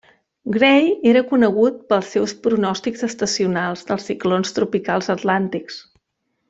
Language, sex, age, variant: Catalan, female, 40-49, Central